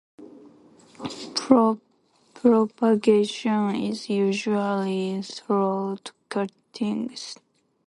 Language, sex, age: English, female, 19-29